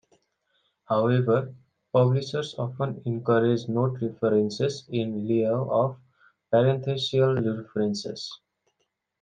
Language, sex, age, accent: English, male, 19-29, India and South Asia (India, Pakistan, Sri Lanka)